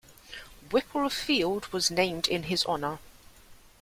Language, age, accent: English, 19-29, England English